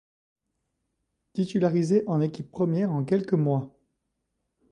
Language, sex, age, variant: French, male, 40-49, Français de métropole